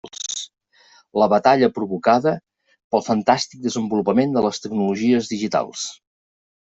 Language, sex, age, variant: Catalan, male, 50-59, Central